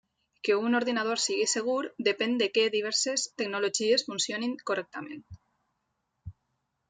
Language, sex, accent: Catalan, female, valencià